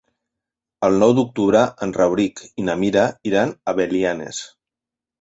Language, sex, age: Catalan, male, 40-49